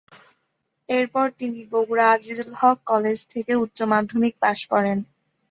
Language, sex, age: Bengali, female, under 19